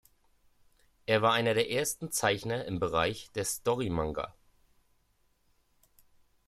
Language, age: German, 30-39